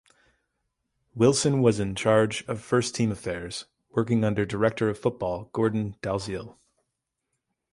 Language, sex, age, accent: English, male, 30-39, United States English